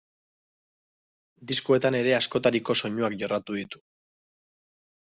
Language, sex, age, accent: Basque, male, 19-29, Mendebalekoa (Araba, Bizkaia, Gipuzkoako mendebaleko herri batzuk)